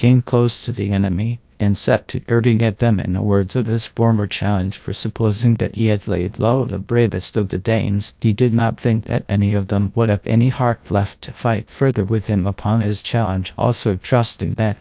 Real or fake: fake